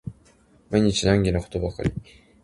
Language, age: Japanese, 19-29